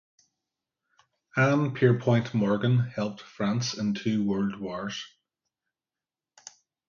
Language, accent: English, Irish English